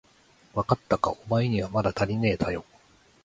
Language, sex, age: Japanese, male, 40-49